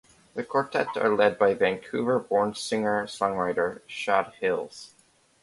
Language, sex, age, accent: English, male, under 19, United States English